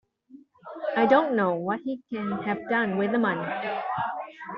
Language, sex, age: English, female, under 19